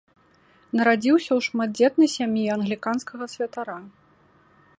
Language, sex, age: Belarusian, female, 30-39